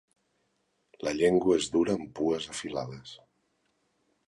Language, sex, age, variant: Catalan, male, 50-59, Central